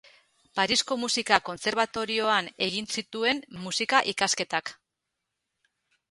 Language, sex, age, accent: Basque, female, 40-49, Mendebalekoa (Araba, Bizkaia, Gipuzkoako mendebaleko herri batzuk)